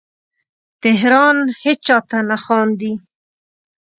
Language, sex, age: Pashto, female, 19-29